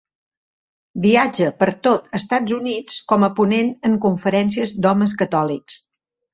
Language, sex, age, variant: Catalan, female, 50-59, Central